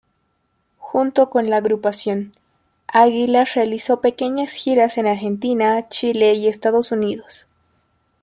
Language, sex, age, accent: Spanish, female, 19-29, Andino-Pacífico: Colombia, Perú, Ecuador, oeste de Bolivia y Venezuela andina